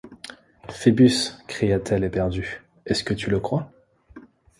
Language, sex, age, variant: French, male, 30-39, Français de métropole